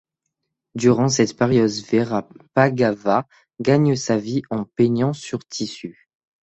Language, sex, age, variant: French, male, under 19, Français de métropole